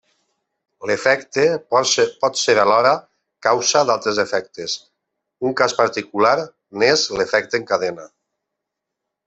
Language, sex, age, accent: Catalan, male, 50-59, valencià